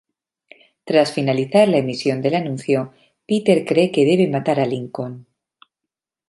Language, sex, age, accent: Spanish, female, 40-49, España: Norte peninsular (Asturias, Castilla y León, Cantabria, País Vasco, Navarra, Aragón, La Rioja, Guadalajara, Cuenca)